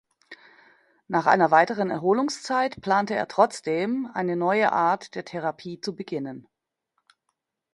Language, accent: German, Deutschland Deutsch